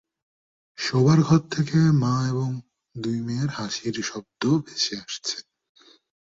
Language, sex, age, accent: Bengali, male, 19-29, প্রমিত